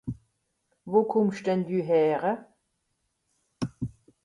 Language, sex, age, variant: Swiss German, female, 50-59, Nordniederàlemmànisch (Rishoffe, Zàwere, Bùsswìller, Hawenau, Brüemt, Stroossbùri, Molse, Dàmbàch, Schlettstàtt, Pfàlzbùri usw.)